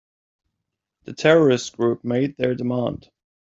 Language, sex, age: English, male, 30-39